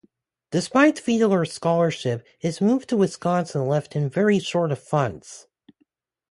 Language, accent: English, United States English